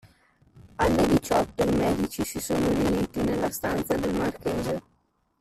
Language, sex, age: Italian, male, under 19